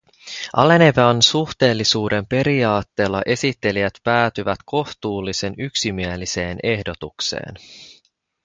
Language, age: Finnish, 19-29